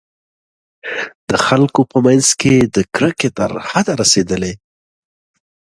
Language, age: Pashto, 30-39